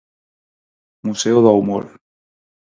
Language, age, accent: Galician, 19-29, Neofalante